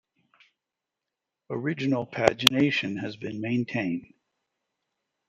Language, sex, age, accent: English, male, 60-69, United States English